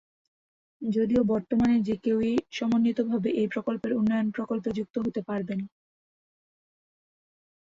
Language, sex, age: Bengali, female, 19-29